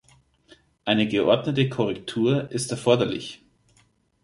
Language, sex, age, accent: German, male, 30-39, Deutschland Deutsch